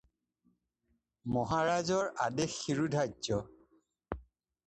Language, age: Assamese, 40-49